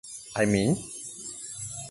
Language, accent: English, Malaysian English